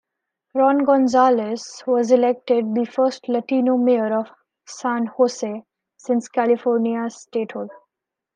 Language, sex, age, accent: English, female, 19-29, India and South Asia (India, Pakistan, Sri Lanka)